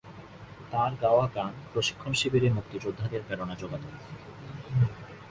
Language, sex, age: Bengali, male, 19-29